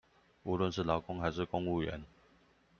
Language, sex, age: Chinese, male, 40-49